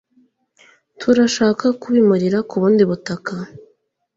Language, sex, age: Kinyarwanda, female, 19-29